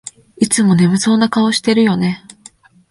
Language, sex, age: Japanese, female, 19-29